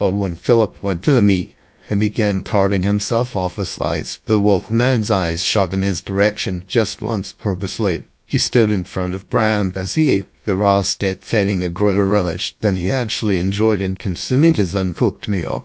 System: TTS, GlowTTS